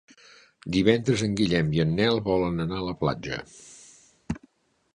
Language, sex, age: Catalan, male, 60-69